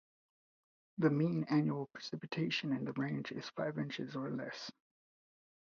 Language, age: English, 40-49